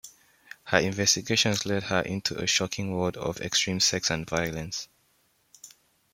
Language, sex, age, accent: English, male, under 19, Southern African (South Africa, Zimbabwe, Namibia)